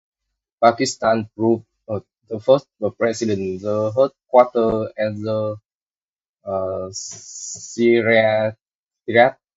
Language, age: English, 19-29